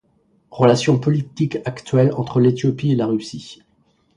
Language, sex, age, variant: French, male, 50-59, Français de métropole